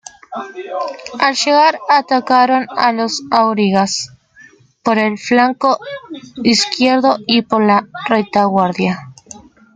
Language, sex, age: Spanish, female, 19-29